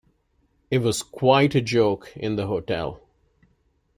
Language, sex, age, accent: English, male, 40-49, India and South Asia (India, Pakistan, Sri Lanka)